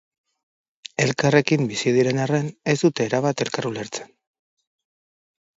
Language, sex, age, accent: Basque, male, 30-39, Mendebalekoa (Araba, Bizkaia, Gipuzkoako mendebaleko herri batzuk)